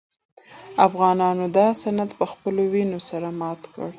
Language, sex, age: Pashto, female, 19-29